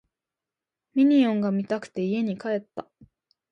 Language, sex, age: Japanese, female, under 19